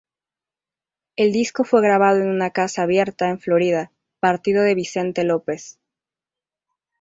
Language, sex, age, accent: Spanish, female, 19-29, México